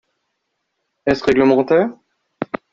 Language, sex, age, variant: French, male, 30-39, Français de métropole